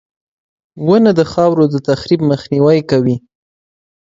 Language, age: Pashto, 19-29